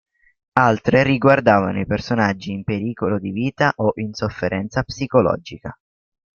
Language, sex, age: Italian, male, under 19